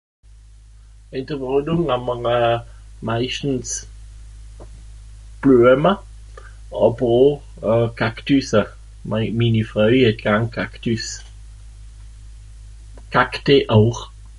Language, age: Swiss German, 50-59